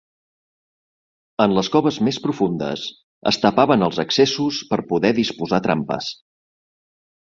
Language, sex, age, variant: Catalan, male, 40-49, Septentrional